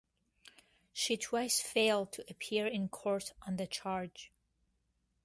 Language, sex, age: English, female, 30-39